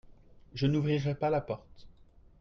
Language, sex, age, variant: French, male, 30-39, Français de métropole